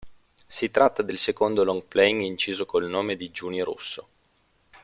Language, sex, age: Italian, male, 30-39